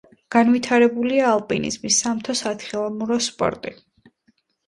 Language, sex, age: Georgian, female, 19-29